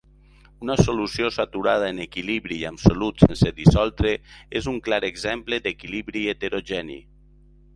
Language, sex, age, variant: Catalan, male, 40-49, Valencià meridional